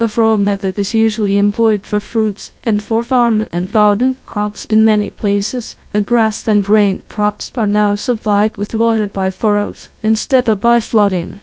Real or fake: fake